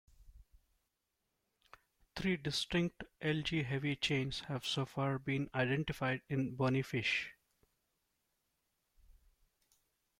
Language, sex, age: English, male, 40-49